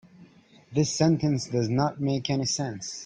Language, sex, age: English, male, 19-29